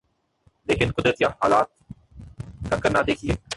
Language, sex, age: Urdu, male, 19-29